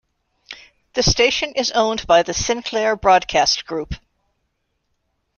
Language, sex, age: English, female, 70-79